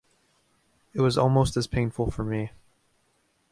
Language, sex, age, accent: English, male, 19-29, United States English